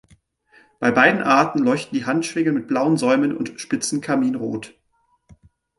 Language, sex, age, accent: German, male, 19-29, Deutschland Deutsch